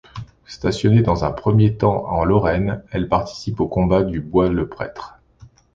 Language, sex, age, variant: French, male, 40-49, Français de métropole